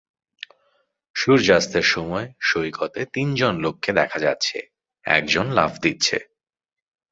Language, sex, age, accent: Bengali, male, 30-39, চলিত